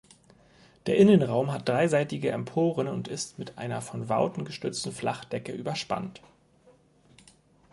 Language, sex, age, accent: German, male, 19-29, Deutschland Deutsch